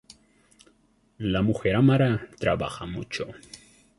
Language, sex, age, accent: Spanish, male, 19-29, México